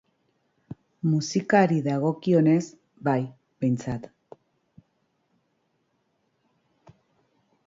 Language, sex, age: Basque, female, 40-49